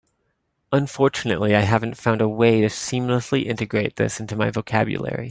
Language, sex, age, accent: English, male, 30-39, United States English